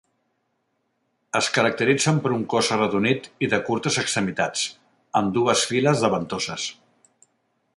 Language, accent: Catalan, Lleida